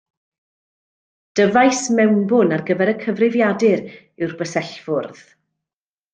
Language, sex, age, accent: Welsh, female, 50-59, Y Deyrnas Unedig Cymraeg